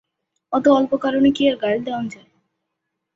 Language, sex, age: Bengali, female, 19-29